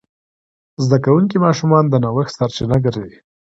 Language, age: Pashto, 19-29